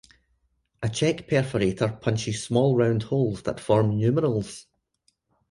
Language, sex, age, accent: English, male, 40-49, Scottish English